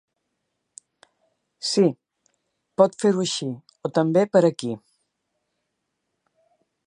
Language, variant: Catalan, Central